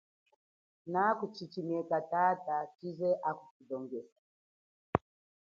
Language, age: Chokwe, 40-49